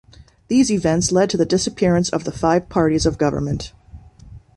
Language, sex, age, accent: English, female, 30-39, United States English